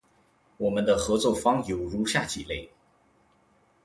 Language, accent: Chinese, 出生地：吉林省